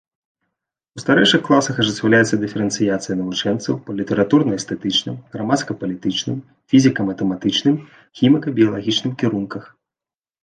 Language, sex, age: Belarusian, male, 30-39